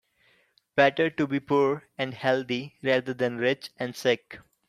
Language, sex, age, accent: English, male, 19-29, India and South Asia (India, Pakistan, Sri Lanka)